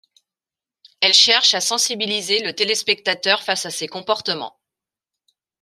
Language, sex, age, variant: French, female, 40-49, Français de métropole